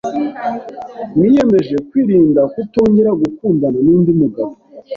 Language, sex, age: Kinyarwanda, male, 19-29